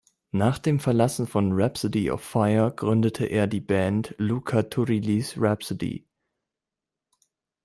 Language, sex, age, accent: German, male, 19-29, Deutschland Deutsch